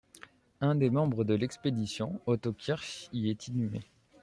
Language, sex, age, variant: French, male, 30-39, Français de métropole